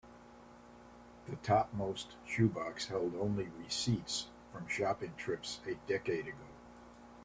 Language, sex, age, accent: English, male, 70-79, United States English